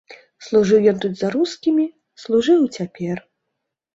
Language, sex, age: Belarusian, female, 30-39